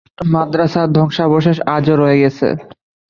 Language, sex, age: Bengali, male, under 19